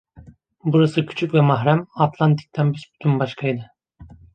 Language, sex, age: Turkish, male, 30-39